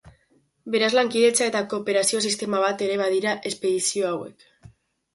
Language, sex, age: Basque, female, under 19